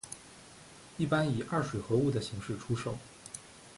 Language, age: Chinese, 30-39